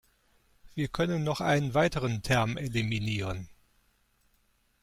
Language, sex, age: German, male, 50-59